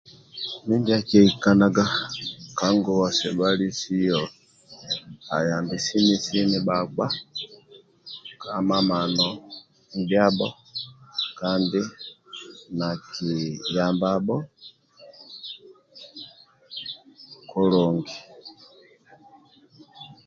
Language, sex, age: Amba (Uganda), male, 50-59